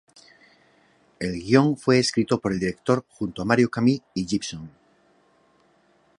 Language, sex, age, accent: Spanish, male, 40-49, España: Norte peninsular (Asturias, Castilla y León, Cantabria, País Vasco, Navarra, Aragón, La Rioja, Guadalajara, Cuenca)